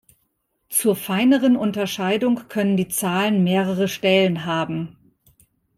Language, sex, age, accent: German, female, 50-59, Deutschland Deutsch